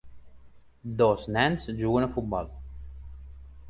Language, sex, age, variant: Catalan, male, 30-39, Balear